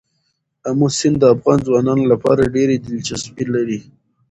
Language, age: Pashto, 19-29